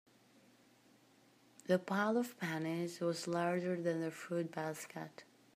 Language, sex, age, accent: English, female, 19-29, United States English